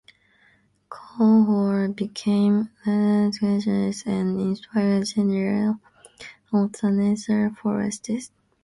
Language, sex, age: English, female, under 19